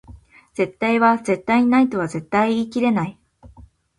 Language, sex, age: Japanese, female, 19-29